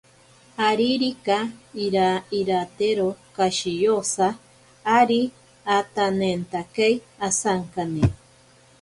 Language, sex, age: Ashéninka Perené, female, 40-49